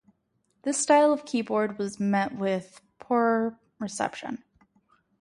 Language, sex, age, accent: English, female, 19-29, United States English